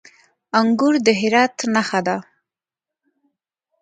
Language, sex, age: Pashto, female, under 19